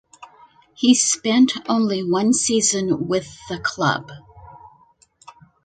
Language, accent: English, United States English